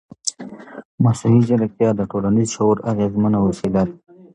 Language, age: Pashto, 30-39